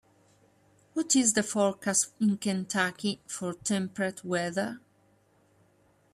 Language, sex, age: English, female, 40-49